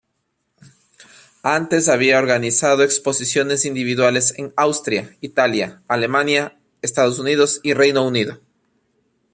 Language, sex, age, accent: Spanish, male, 40-49, Andino-Pacífico: Colombia, Perú, Ecuador, oeste de Bolivia y Venezuela andina